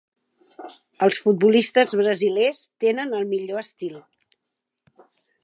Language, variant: Catalan, Central